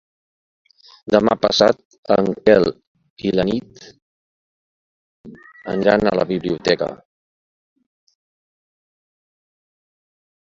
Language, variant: Catalan, Nord-Occidental